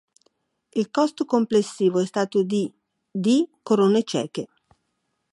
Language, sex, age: Italian, female, 60-69